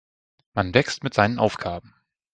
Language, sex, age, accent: German, male, 30-39, Deutschland Deutsch